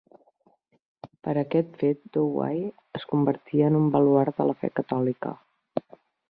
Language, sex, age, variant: Catalan, female, 40-49, Central